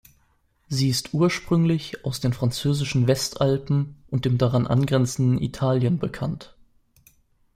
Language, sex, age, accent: German, male, 19-29, Deutschland Deutsch